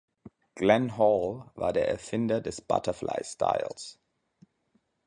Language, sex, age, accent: German, male, 19-29, Deutschland Deutsch